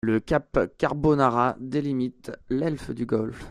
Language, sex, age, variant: French, male, 30-39, Français de métropole